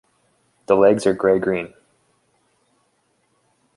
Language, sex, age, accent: English, male, 19-29, United States English